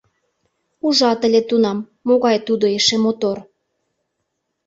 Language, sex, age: Mari, female, 19-29